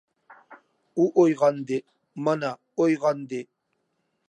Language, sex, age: Uyghur, male, 30-39